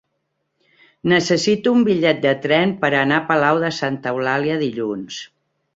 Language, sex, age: Catalan, female, 50-59